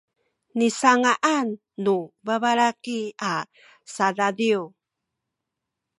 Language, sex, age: Sakizaya, female, 60-69